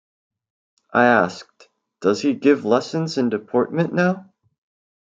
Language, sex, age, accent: English, male, 19-29, United States English